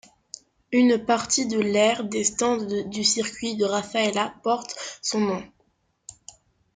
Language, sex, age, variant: French, female, 19-29, Français de métropole